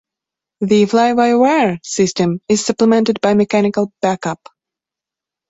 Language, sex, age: English, female, 19-29